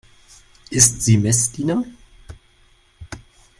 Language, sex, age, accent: German, male, 19-29, Deutschland Deutsch